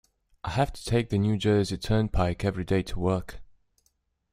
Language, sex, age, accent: English, male, 30-39, United States English